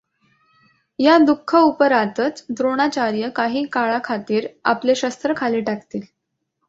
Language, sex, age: Marathi, female, under 19